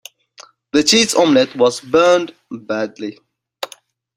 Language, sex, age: English, male, 19-29